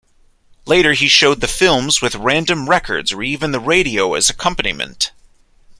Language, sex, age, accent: English, male, 19-29, United States English